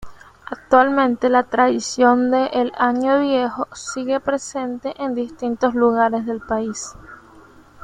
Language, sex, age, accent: Spanish, female, under 19, Caribe: Cuba, Venezuela, Puerto Rico, República Dominicana, Panamá, Colombia caribeña, México caribeño, Costa del golfo de México